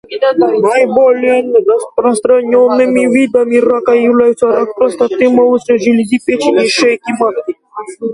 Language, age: Russian, under 19